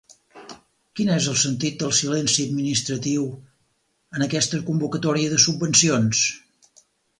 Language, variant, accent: Catalan, Central, central; Empordanès